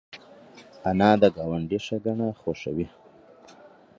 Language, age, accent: Pashto, 19-29, کندهارۍ لهجه